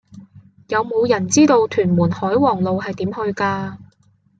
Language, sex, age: Cantonese, female, 19-29